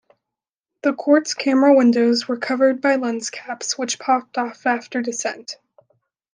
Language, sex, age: English, female, under 19